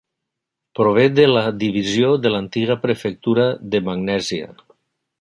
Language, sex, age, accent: Catalan, male, 60-69, valencià